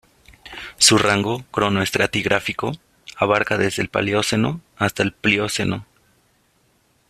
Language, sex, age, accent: Spanish, male, 19-29, México